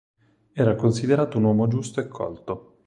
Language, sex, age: Italian, male, 19-29